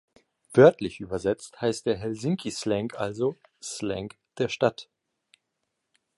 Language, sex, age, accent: German, male, 19-29, Deutschland Deutsch